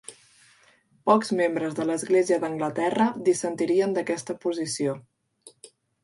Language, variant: Catalan, Central